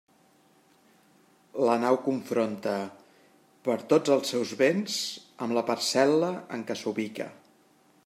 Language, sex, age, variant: Catalan, male, 40-49, Central